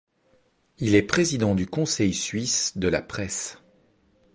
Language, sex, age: French, male, 40-49